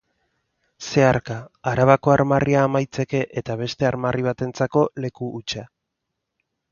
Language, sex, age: Basque, male, 30-39